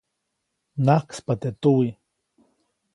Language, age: Copainalá Zoque, 40-49